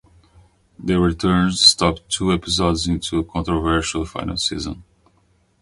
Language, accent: English, United States English